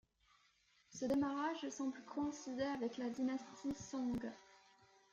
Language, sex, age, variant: French, female, under 19, Français de métropole